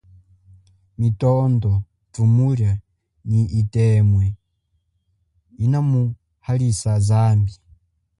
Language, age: Chokwe, 19-29